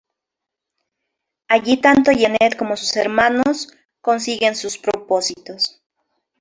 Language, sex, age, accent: Spanish, female, 19-29, Andino-Pacífico: Colombia, Perú, Ecuador, oeste de Bolivia y Venezuela andina